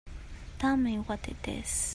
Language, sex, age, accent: English, female, 19-29, Filipino